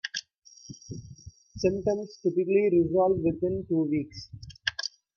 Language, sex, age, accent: English, male, 19-29, India and South Asia (India, Pakistan, Sri Lanka)